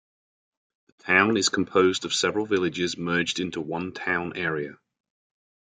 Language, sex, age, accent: English, male, 50-59, England English